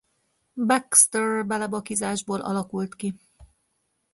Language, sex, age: Hungarian, female, 40-49